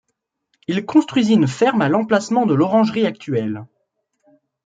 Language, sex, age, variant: French, male, 19-29, Français de métropole